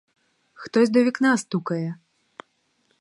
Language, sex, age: Ukrainian, female, 19-29